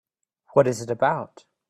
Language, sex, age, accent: English, male, 19-29, United States English